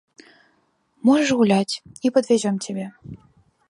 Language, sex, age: Belarusian, female, under 19